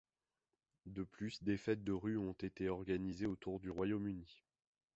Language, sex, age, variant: French, male, 30-39, Français de métropole